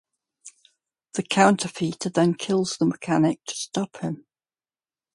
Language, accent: English, England English